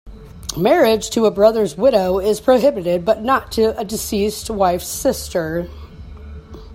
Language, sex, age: English, female, 40-49